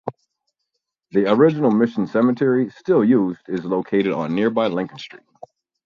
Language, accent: English, Canadian English